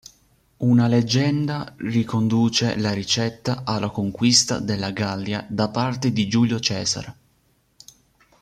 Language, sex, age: Italian, male, 19-29